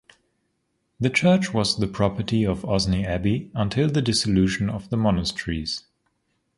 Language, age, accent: English, 19-29, United States English